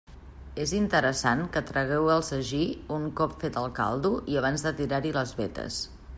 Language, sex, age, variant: Catalan, female, 50-59, Central